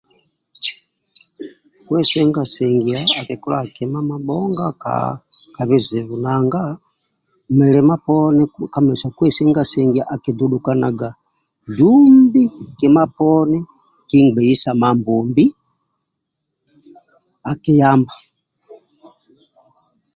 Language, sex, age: Amba (Uganda), male, 60-69